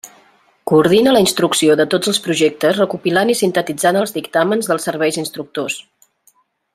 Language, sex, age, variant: Catalan, female, 40-49, Central